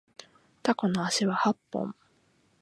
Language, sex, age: Japanese, female, 19-29